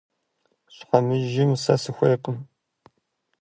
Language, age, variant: Kabardian, 19-29, Адыгэбзэ (Къэбэрдей, Кирил, псоми зэдай)